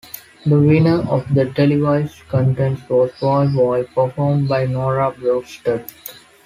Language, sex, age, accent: English, male, 19-29, India and South Asia (India, Pakistan, Sri Lanka)